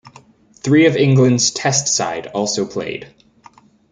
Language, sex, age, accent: English, male, 19-29, Canadian English